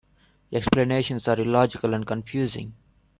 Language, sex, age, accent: English, male, 19-29, England English